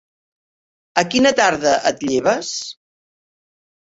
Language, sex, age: Catalan, female, 60-69